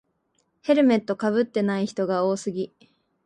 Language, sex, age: Japanese, female, 19-29